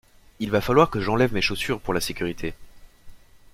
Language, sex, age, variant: French, male, 19-29, Français de métropole